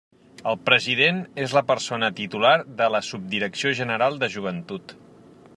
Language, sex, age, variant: Catalan, male, 40-49, Central